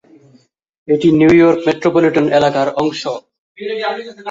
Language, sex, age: Bengali, male, 19-29